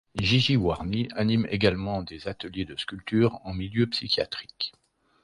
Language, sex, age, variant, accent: French, male, 50-59, Français d'Europe, Français de Suisse